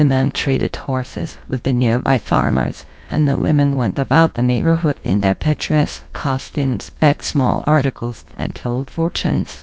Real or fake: fake